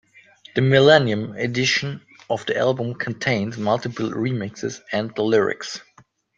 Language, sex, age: English, male, 19-29